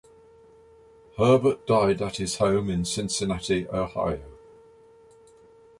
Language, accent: English, England English